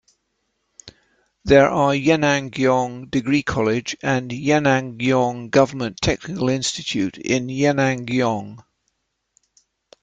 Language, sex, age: English, male, 70-79